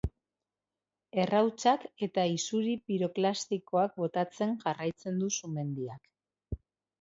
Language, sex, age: Basque, female, 30-39